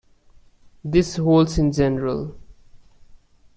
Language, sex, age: English, male, 19-29